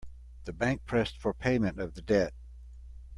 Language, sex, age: English, male, 70-79